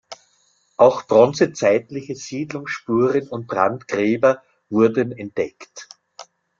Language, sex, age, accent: German, male, 70-79, Österreichisches Deutsch